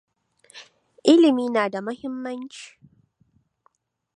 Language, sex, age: Hausa, female, 19-29